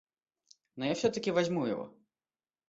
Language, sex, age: Russian, male, 19-29